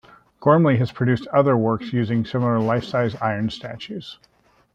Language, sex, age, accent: English, male, 40-49, United States English